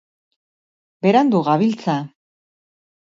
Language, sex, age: Basque, female, 40-49